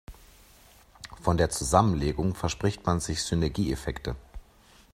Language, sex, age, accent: German, male, 40-49, Deutschland Deutsch